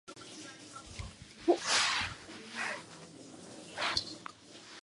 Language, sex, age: English, female, 19-29